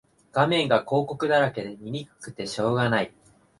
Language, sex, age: Japanese, male, 19-29